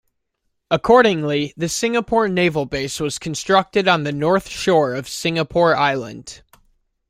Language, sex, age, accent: English, male, 19-29, United States English